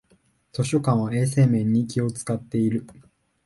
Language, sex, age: Japanese, male, 19-29